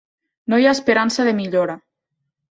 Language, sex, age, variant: Catalan, female, 19-29, Nord-Occidental